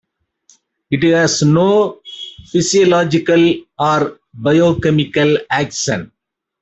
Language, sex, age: English, male, 60-69